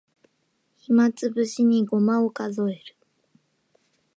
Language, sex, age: Japanese, female, 19-29